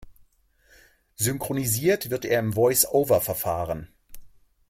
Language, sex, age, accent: German, male, 40-49, Deutschland Deutsch